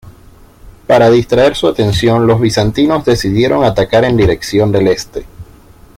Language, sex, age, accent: Spanish, male, 19-29, Caribe: Cuba, Venezuela, Puerto Rico, República Dominicana, Panamá, Colombia caribeña, México caribeño, Costa del golfo de México